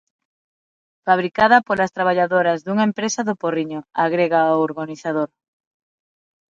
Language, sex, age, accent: Galician, female, 30-39, Normativo (estándar); Neofalante